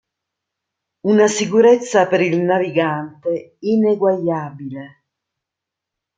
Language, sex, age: Italian, female, 50-59